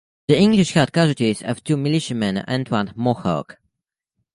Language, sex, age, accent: English, male, under 19, United States English